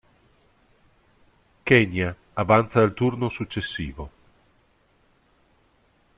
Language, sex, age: Italian, male, 50-59